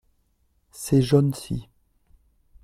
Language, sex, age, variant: French, male, 30-39, Français de métropole